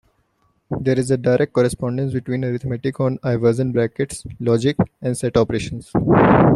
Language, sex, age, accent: English, male, 19-29, India and South Asia (India, Pakistan, Sri Lanka)